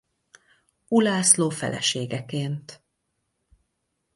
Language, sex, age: Hungarian, female, 40-49